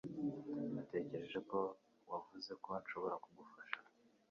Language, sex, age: Kinyarwanda, male, 19-29